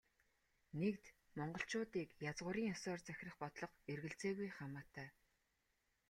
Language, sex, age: Mongolian, female, 30-39